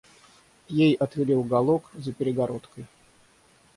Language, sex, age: Russian, male, 30-39